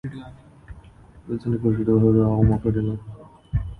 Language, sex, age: English, male, 19-29